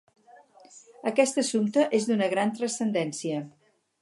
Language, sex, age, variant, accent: Catalan, female, 60-69, Central, Català central